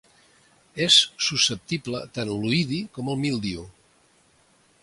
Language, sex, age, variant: Catalan, male, 60-69, Central